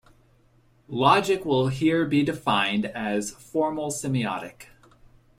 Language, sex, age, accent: English, male, 30-39, United States English